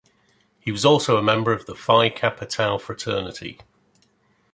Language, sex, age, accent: English, male, 50-59, England English